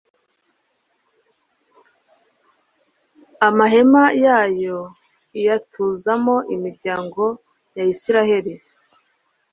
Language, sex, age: Kinyarwanda, female, 30-39